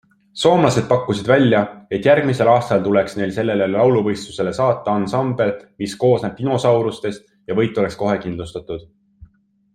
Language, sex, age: Estonian, male, 19-29